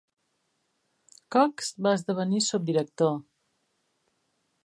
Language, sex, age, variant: Catalan, female, 50-59, Septentrional